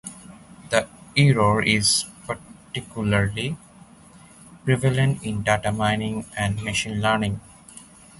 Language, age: English, 19-29